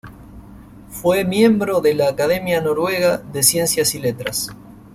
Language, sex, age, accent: Spanish, male, 40-49, Rioplatense: Argentina, Uruguay, este de Bolivia, Paraguay